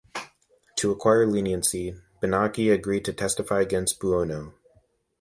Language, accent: English, United States English